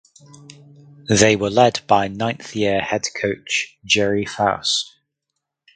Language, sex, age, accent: English, male, 30-39, England English